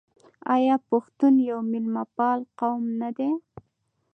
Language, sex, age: Pashto, female, 19-29